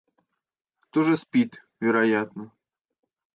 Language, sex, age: Russian, male, 30-39